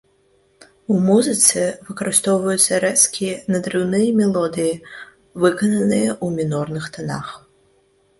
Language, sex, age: Belarusian, female, 19-29